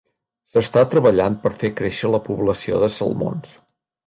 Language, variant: Catalan, Nord-Occidental